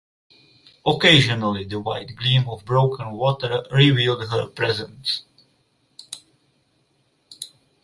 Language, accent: English, United States English; England English